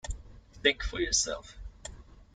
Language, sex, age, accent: English, male, 19-29, Singaporean English